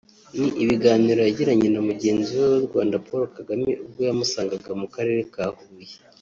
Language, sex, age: Kinyarwanda, male, 30-39